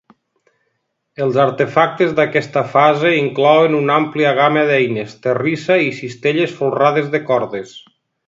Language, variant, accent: Catalan, Nord-Occidental, nord-occidental